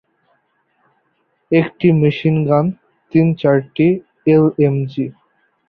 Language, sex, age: Bengali, male, under 19